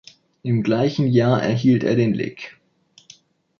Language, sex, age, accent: German, male, 19-29, Deutschland Deutsch